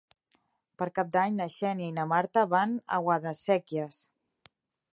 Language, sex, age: Catalan, female, 30-39